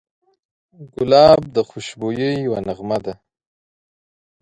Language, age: Pashto, 19-29